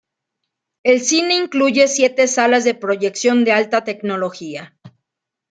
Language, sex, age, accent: Spanish, female, 40-49, México